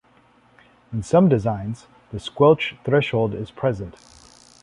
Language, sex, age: English, male, 30-39